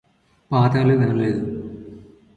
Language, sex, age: Telugu, male, under 19